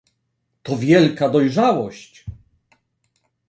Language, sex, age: Polish, male, 30-39